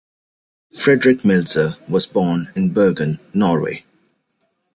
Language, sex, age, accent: English, male, 19-29, United States English